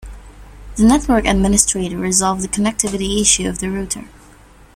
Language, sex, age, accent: English, female, under 19, England English